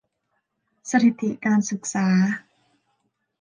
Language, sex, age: Thai, female, 19-29